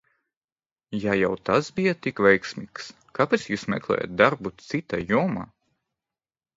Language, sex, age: Latvian, male, 19-29